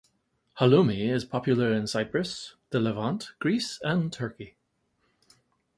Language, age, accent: English, 40-49, United States English